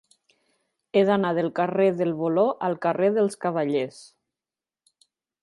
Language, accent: Catalan, valencià